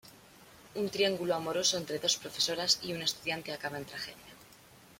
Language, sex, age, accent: Spanish, female, 19-29, España: Norte peninsular (Asturias, Castilla y León, Cantabria, País Vasco, Navarra, Aragón, La Rioja, Guadalajara, Cuenca)